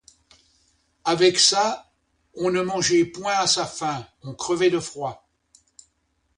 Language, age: French, 70-79